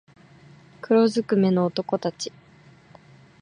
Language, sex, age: Japanese, female, 19-29